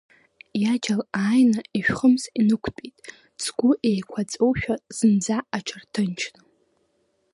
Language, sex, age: Abkhazian, female, 19-29